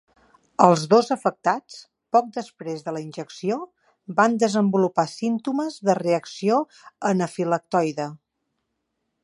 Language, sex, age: Catalan, female, 30-39